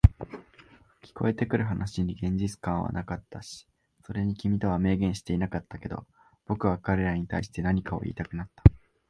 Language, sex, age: Japanese, male, 19-29